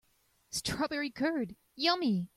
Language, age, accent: English, 30-39, United States English